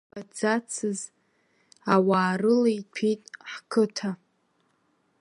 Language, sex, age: Abkhazian, female, under 19